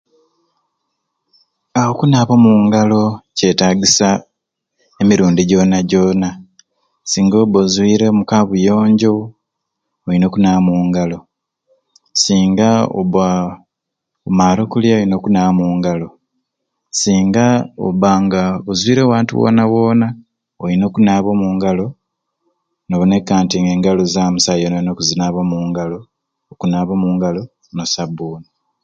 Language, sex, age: Ruuli, male, 40-49